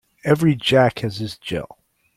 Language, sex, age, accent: English, male, 40-49, United States English